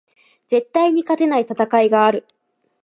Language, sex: Japanese, female